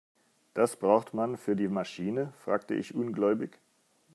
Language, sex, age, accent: German, male, 40-49, Deutschland Deutsch